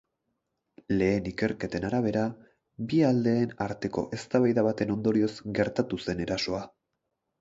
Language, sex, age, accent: Basque, male, 19-29, Erdialdekoa edo Nafarra (Gipuzkoa, Nafarroa)